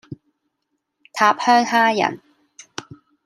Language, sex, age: Cantonese, female, 19-29